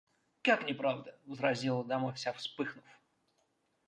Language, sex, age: Russian, male, 19-29